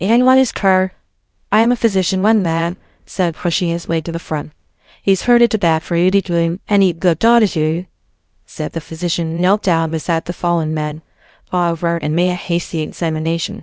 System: TTS, VITS